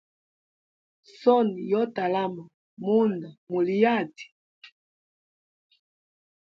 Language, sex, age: Hemba, female, 30-39